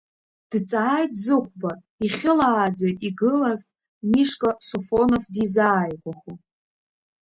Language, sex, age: Abkhazian, female, under 19